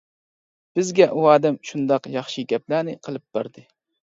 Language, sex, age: Uyghur, female, 40-49